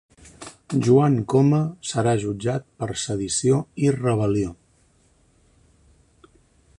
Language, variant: Catalan, Central